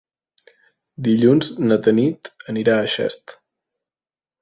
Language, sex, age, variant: Catalan, male, 19-29, Central